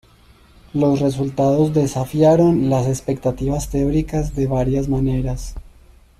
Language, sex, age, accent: Spanish, male, 30-39, Caribe: Cuba, Venezuela, Puerto Rico, República Dominicana, Panamá, Colombia caribeña, México caribeño, Costa del golfo de México